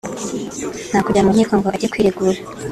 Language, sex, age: Kinyarwanda, female, 19-29